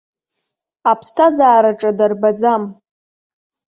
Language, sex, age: Abkhazian, female, 19-29